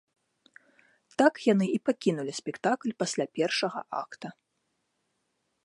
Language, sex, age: Belarusian, female, 19-29